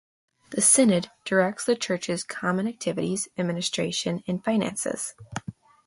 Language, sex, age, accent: English, female, under 19, United States English